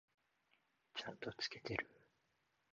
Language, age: Japanese, 19-29